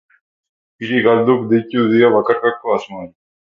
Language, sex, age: Basque, male, 19-29